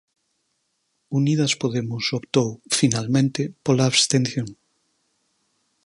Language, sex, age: Galician, male, 50-59